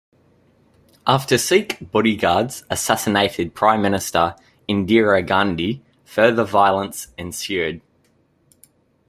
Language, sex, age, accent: English, male, 19-29, Australian English